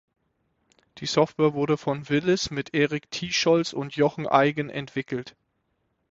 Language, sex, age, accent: German, male, 30-39, Deutschland Deutsch